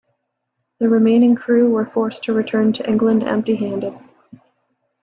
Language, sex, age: English, female, 30-39